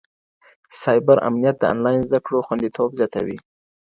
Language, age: Pashto, 30-39